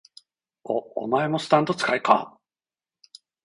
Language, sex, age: Japanese, male, 40-49